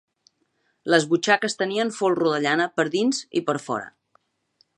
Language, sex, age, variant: Catalan, female, 40-49, Central